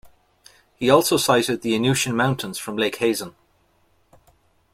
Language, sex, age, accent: English, male, 50-59, Irish English